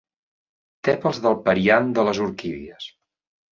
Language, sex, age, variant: Catalan, male, 30-39, Central